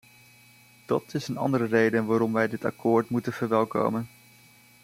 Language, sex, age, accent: Dutch, male, 19-29, Nederlands Nederlands